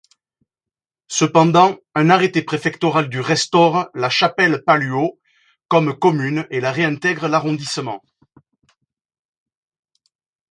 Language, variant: French, Français de métropole